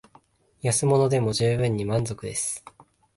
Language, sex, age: Japanese, male, 19-29